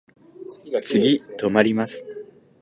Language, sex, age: Japanese, male, 19-29